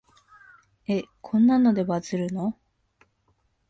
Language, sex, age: Japanese, female, 19-29